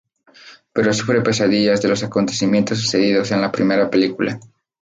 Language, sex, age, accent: Spanish, male, 19-29, México